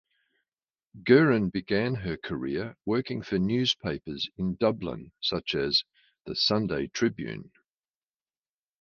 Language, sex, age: English, male, 60-69